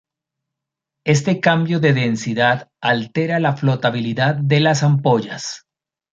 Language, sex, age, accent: Spanish, male, 50-59, Andino-Pacífico: Colombia, Perú, Ecuador, oeste de Bolivia y Venezuela andina